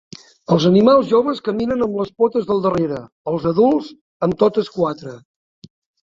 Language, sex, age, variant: Catalan, male, 60-69, Septentrional